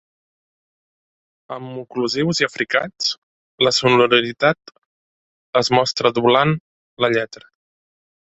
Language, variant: Catalan, Central